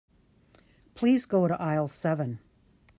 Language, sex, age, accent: English, female, 60-69, United States English